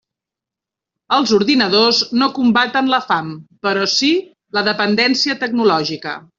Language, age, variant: Catalan, 40-49, Central